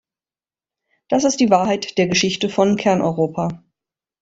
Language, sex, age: German, female, 50-59